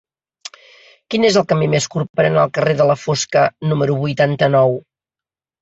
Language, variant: Catalan, Central